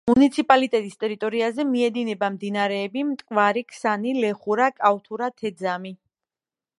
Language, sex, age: Georgian, female, 19-29